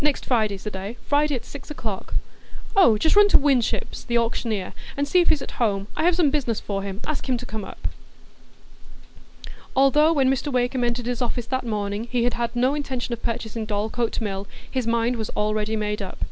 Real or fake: real